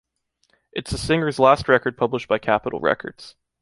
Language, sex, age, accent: English, male, 19-29, United States English